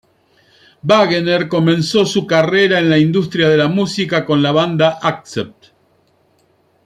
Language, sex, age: Spanish, male, 50-59